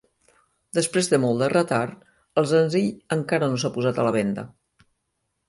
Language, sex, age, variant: Catalan, female, 50-59, Central